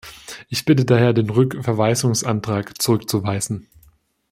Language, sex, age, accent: German, male, 19-29, Deutschland Deutsch